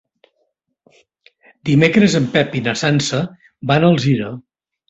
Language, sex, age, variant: Catalan, male, 60-69, Nord-Occidental